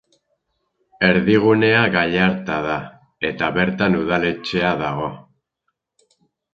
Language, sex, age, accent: Basque, male, 50-59, Erdialdekoa edo Nafarra (Gipuzkoa, Nafarroa)